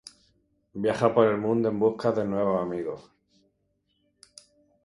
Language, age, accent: Spanish, 40-49, España: Sur peninsular (Andalucia, Extremadura, Murcia)